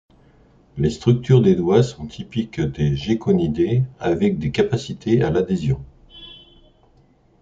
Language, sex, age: French, male, 60-69